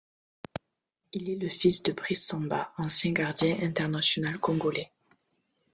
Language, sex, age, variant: French, female, under 19, Français de métropole